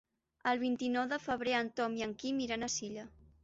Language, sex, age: Catalan, female, under 19